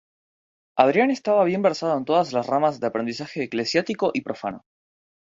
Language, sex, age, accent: Spanish, male, under 19, Rioplatense: Argentina, Uruguay, este de Bolivia, Paraguay